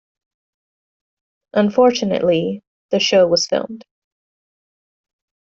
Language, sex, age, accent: English, female, 30-39, United States English